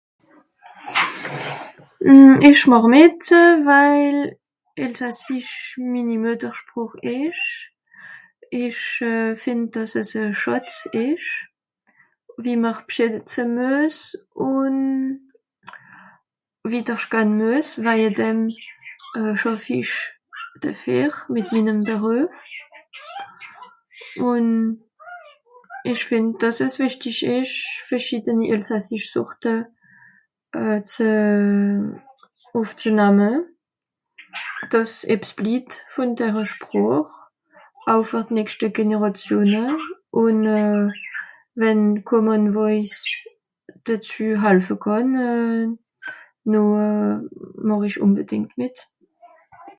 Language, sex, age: Swiss German, female, 30-39